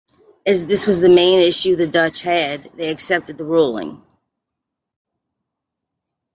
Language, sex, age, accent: English, female, 40-49, United States English